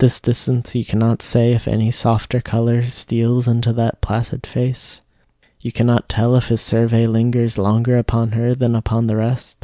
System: none